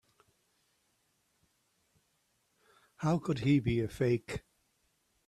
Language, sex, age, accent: English, male, 50-59, Irish English